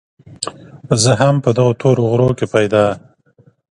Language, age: Pashto, 30-39